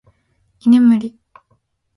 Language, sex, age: Japanese, female, 19-29